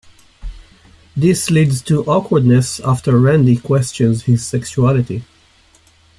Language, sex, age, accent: English, male, 40-49, United States English